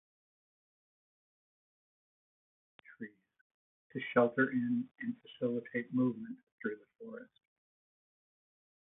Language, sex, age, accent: English, male, 60-69, United States English